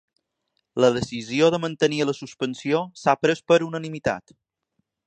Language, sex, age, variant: Catalan, male, 30-39, Balear